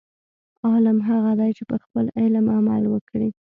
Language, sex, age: Pashto, female, 19-29